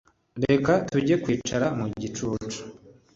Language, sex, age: Kinyarwanda, male, 30-39